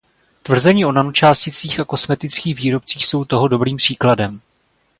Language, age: Czech, 30-39